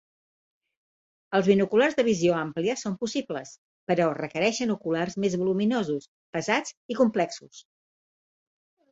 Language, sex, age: Catalan, female, 60-69